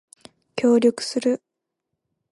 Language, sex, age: Japanese, female, 19-29